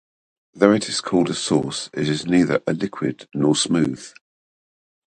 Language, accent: English, England English